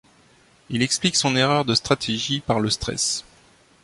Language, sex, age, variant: French, male, 30-39, Français de métropole